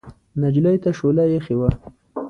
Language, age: Pashto, 30-39